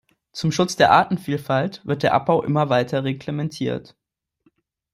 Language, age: German, 19-29